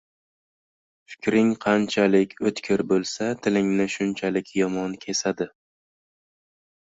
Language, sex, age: Uzbek, male, 19-29